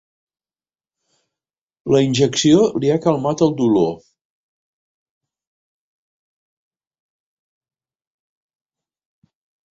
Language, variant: Catalan, Central